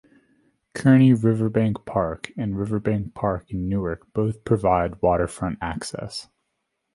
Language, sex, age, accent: English, male, 19-29, United States English